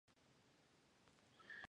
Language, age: Japanese, 19-29